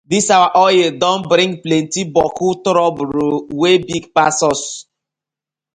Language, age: Nigerian Pidgin, 30-39